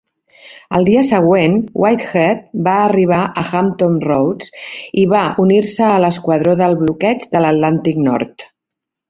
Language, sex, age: Catalan, female, 60-69